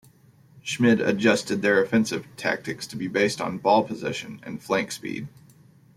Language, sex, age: English, male, 30-39